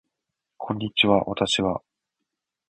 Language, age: Japanese, 19-29